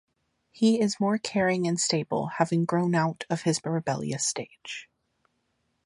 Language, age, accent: English, 19-29, United States English